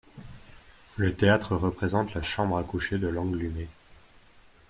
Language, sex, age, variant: French, male, 19-29, Français de métropole